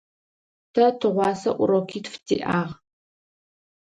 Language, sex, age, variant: Adyghe, female, 19-29, Адыгабзэ (Кирил, пстэумэ зэдыряе)